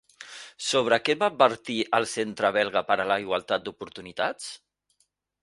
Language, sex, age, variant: Catalan, male, 40-49, Central